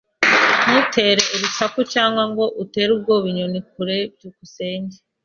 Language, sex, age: Kinyarwanda, female, 40-49